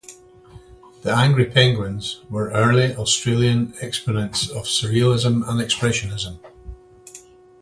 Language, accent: English, Scottish English